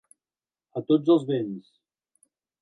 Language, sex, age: Catalan, male, 70-79